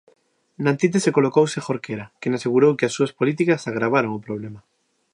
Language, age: Galician, under 19